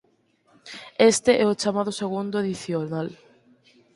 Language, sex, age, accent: Galician, female, 19-29, Normativo (estándar)